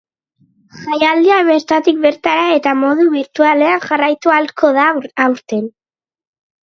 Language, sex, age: Basque, female, under 19